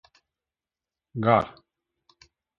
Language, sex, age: Latvian, male, 30-39